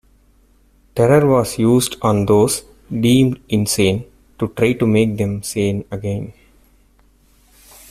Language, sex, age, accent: English, male, 40-49, India and South Asia (India, Pakistan, Sri Lanka)